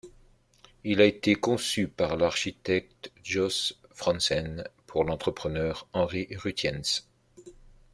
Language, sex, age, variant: French, male, 50-59, Français de métropole